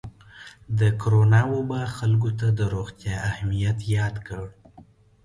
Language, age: Pashto, 30-39